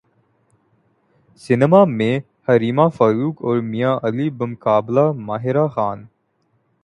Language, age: Urdu, 19-29